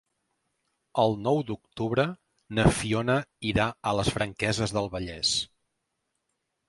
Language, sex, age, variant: Catalan, male, 40-49, Central